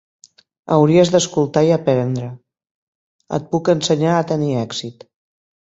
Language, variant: Catalan, Central